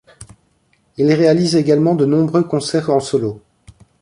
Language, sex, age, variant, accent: French, male, 30-39, Français d'Europe, Français de Belgique